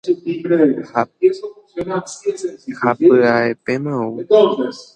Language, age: Guarani, 19-29